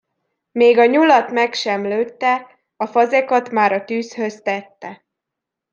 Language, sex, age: Hungarian, female, 19-29